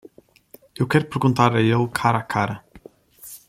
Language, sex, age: Portuguese, male, 19-29